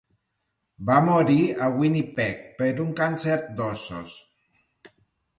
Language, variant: Catalan, Nord-Occidental